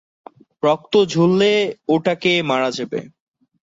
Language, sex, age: Bengali, male, 19-29